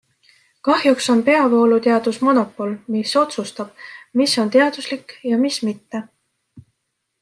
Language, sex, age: Estonian, female, 19-29